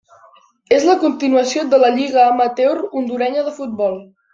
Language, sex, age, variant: Catalan, male, under 19, Central